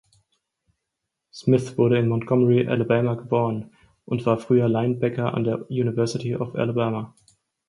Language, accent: German, Deutschland Deutsch